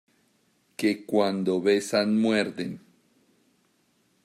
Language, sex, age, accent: Spanish, male, 40-49, Andino-Pacífico: Colombia, Perú, Ecuador, oeste de Bolivia y Venezuela andina